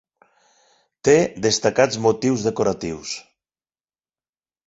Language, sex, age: Catalan, male, 40-49